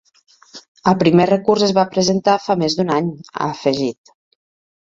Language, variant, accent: Catalan, Nord-Occidental, Tortosí